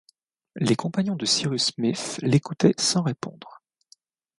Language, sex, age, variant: French, male, 19-29, Français de métropole